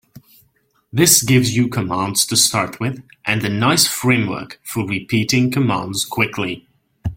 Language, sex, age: English, male, under 19